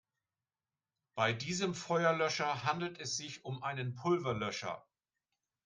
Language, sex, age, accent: German, male, 60-69, Deutschland Deutsch